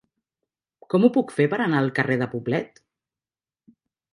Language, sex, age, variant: Catalan, female, 40-49, Central